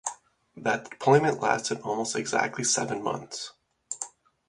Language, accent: English, Canadian English